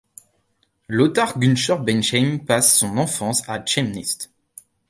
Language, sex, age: French, male, 19-29